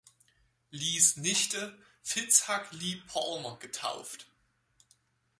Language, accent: German, Deutschland Deutsch